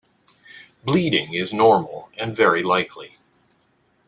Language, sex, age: English, male, 50-59